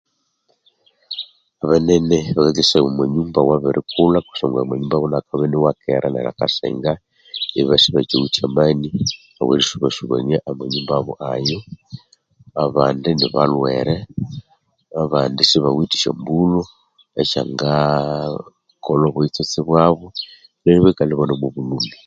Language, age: Konzo, 50-59